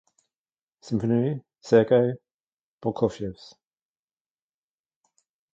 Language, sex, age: German, male, 50-59